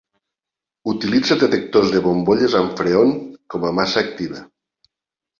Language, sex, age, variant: Catalan, male, 50-59, Septentrional